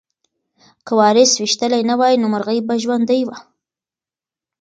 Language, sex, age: Pashto, female, 19-29